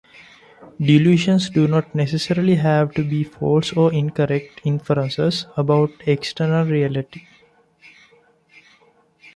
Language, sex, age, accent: English, male, 19-29, India and South Asia (India, Pakistan, Sri Lanka)